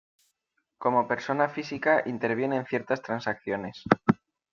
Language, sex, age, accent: Spanish, male, 19-29, España: Norte peninsular (Asturias, Castilla y León, Cantabria, País Vasco, Navarra, Aragón, La Rioja, Guadalajara, Cuenca)